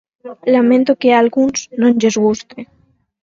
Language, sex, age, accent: Galician, female, 19-29, Atlántico (seseo e gheada)